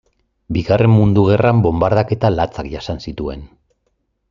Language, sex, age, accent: Basque, male, 40-49, Erdialdekoa edo Nafarra (Gipuzkoa, Nafarroa)